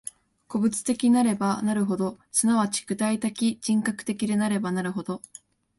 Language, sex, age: Japanese, female, under 19